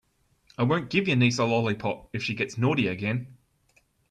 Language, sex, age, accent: English, male, 30-39, Australian English